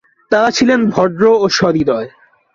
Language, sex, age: Bengali, male, 19-29